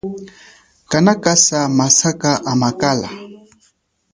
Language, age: Chokwe, 40-49